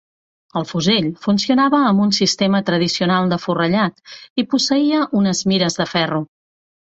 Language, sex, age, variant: Catalan, female, 40-49, Central